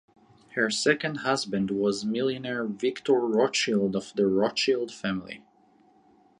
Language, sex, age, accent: English, male, 19-29, United States English